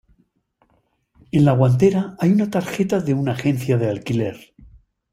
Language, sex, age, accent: Spanish, male, 60-69, España: Norte peninsular (Asturias, Castilla y León, Cantabria, País Vasco, Navarra, Aragón, La Rioja, Guadalajara, Cuenca)